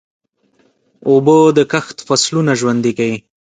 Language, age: Pashto, 19-29